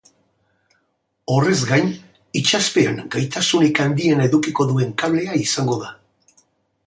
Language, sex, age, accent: Basque, male, 60-69, Mendebalekoa (Araba, Bizkaia, Gipuzkoako mendebaleko herri batzuk)